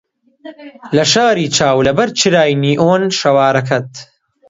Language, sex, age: Central Kurdish, male, 19-29